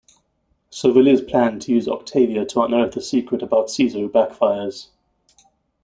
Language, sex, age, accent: English, male, 30-39, Southern African (South Africa, Zimbabwe, Namibia)